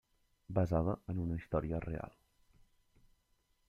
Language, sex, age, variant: Catalan, male, 19-29, Central